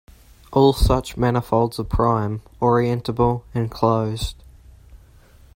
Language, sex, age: English, male, under 19